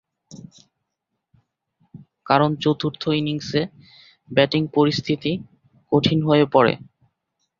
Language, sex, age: Bengali, male, 19-29